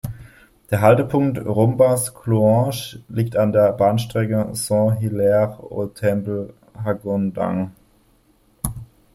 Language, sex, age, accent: German, male, 19-29, Deutschland Deutsch